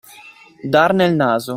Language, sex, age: Italian, male, 30-39